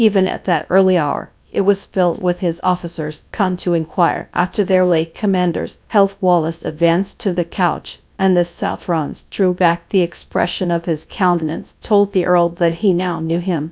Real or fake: fake